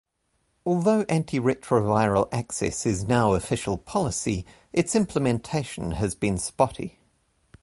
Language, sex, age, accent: English, male, 30-39, New Zealand English